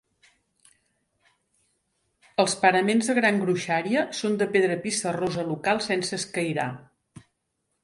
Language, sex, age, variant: Catalan, female, 50-59, Central